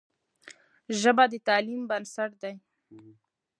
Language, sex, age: Pashto, female, 19-29